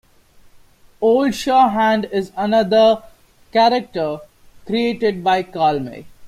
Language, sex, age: English, male, 19-29